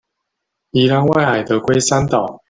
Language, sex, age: Chinese, male, 19-29